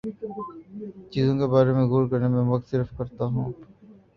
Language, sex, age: Urdu, male, 19-29